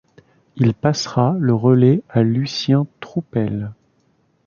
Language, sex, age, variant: French, male, 30-39, Français de métropole